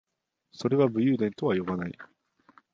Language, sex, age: Japanese, male, 19-29